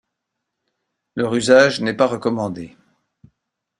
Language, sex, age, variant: French, male, 60-69, Français de métropole